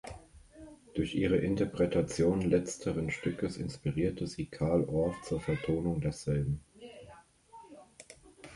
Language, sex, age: German, male, 30-39